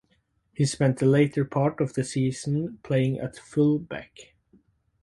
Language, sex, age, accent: English, male, under 19, United States English